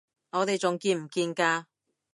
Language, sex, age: Cantonese, female, 30-39